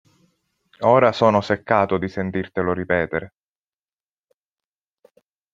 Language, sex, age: Italian, male, 30-39